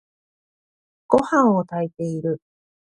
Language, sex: Japanese, female